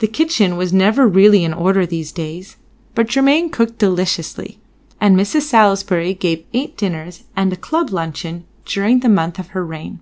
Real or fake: real